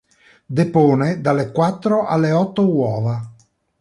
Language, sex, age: Italian, male, 40-49